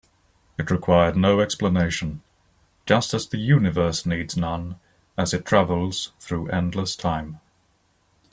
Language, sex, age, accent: English, male, 19-29, England English